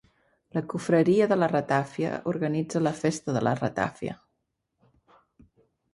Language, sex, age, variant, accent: Catalan, female, 60-69, Central, central